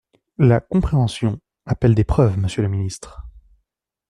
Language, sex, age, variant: French, male, 19-29, Français de métropole